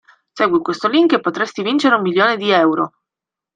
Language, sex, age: Italian, female, 19-29